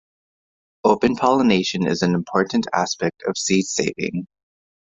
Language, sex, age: English, male, 19-29